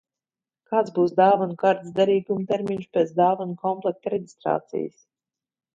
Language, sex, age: Latvian, female, 30-39